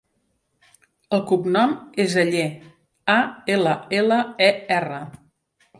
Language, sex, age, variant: Catalan, female, 50-59, Central